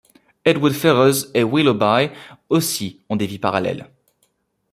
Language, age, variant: French, 19-29, Français de métropole